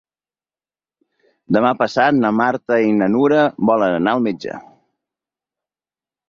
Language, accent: Catalan, nord-oriental